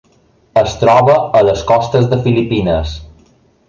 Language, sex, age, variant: Catalan, male, 19-29, Balear